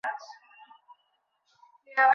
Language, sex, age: Bengali, male, 19-29